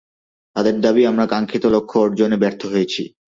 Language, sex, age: Bengali, male, 19-29